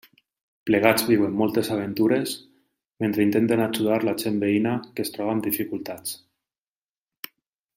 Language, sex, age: Catalan, male, 30-39